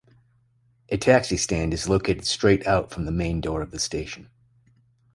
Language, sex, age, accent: English, male, 30-39, United States English